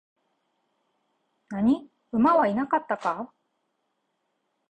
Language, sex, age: Japanese, female, 40-49